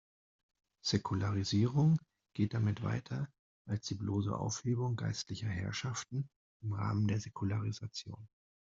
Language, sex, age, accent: German, male, 40-49, Deutschland Deutsch